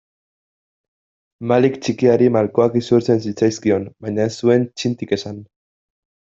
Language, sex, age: Basque, male, 19-29